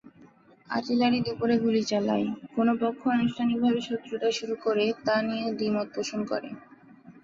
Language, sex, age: Bengali, female, 19-29